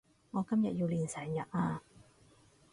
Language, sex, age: Cantonese, female, 30-39